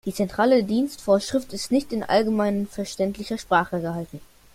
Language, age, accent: German, 19-29, Deutschland Deutsch